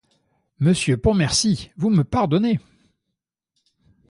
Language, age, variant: French, 50-59, Français de métropole